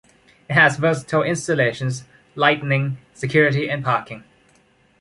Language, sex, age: English, male, 19-29